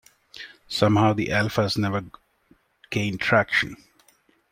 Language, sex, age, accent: English, male, 30-39, India and South Asia (India, Pakistan, Sri Lanka)